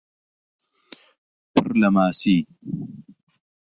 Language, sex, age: Central Kurdish, male, 40-49